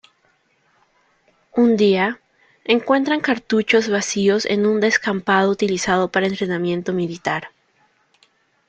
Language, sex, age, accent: Spanish, female, 19-29, Andino-Pacífico: Colombia, Perú, Ecuador, oeste de Bolivia y Venezuela andina